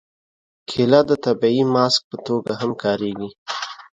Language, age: Pashto, 30-39